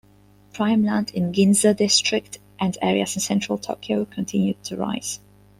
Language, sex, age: English, female, 30-39